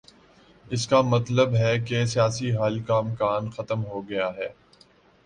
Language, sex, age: Urdu, male, 19-29